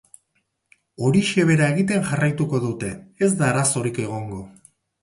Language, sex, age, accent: Basque, male, 40-49, Erdialdekoa edo Nafarra (Gipuzkoa, Nafarroa)